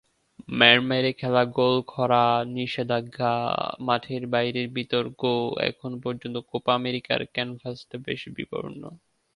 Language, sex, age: Bengali, male, 19-29